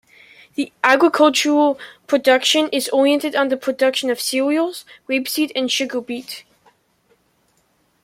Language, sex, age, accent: English, male, under 19, England English